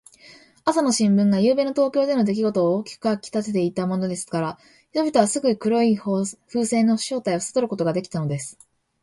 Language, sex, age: Japanese, female, 19-29